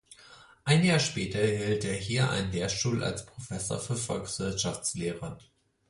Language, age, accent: German, 30-39, Deutschland Deutsch